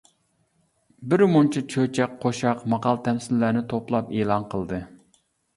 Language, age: Uyghur, 40-49